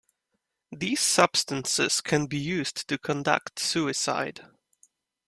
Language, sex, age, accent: English, male, 19-29, England English